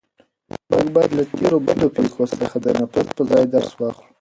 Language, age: Pashto, under 19